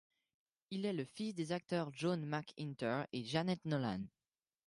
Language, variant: French, Français de métropole